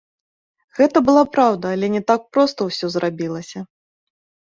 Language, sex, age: Belarusian, female, 30-39